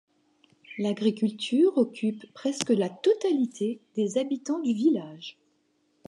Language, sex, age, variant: French, female, 50-59, Français de métropole